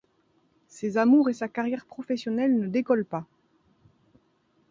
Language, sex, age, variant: French, female, 40-49, Français de métropole